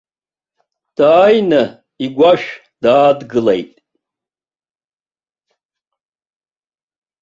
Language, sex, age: Abkhazian, male, 60-69